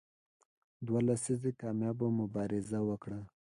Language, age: Pashto, 19-29